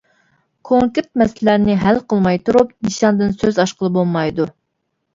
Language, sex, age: Uyghur, female, 19-29